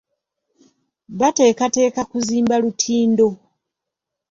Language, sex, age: Ganda, female, 50-59